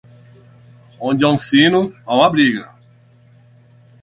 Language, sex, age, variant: Portuguese, male, 40-49, Portuguese (Brasil)